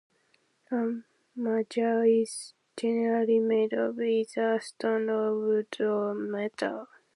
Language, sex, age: English, female, 19-29